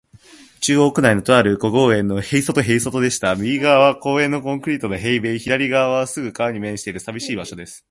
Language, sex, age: Japanese, male, 19-29